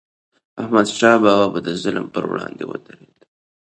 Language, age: Pashto, 19-29